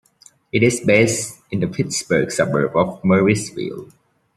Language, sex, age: English, male, 19-29